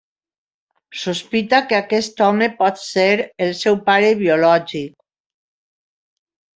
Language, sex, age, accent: Catalan, female, 60-69, valencià